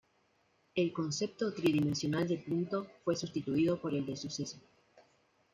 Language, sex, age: Spanish, female, 19-29